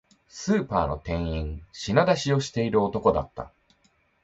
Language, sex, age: Japanese, male, 19-29